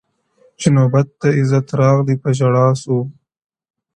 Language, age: Pashto, under 19